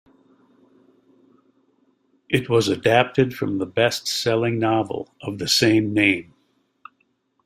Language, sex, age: English, male, 70-79